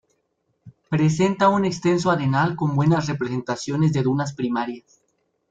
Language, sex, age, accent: Spanish, male, 19-29, México